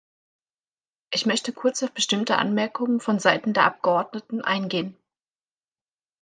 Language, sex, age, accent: German, female, 19-29, Deutschland Deutsch